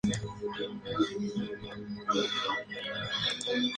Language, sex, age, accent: Spanish, male, 19-29, México